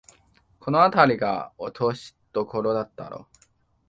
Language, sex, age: Japanese, male, 19-29